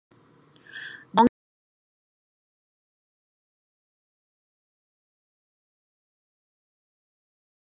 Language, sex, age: Cantonese, female, 30-39